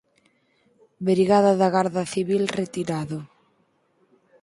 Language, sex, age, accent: Galician, female, 19-29, Normativo (estándar)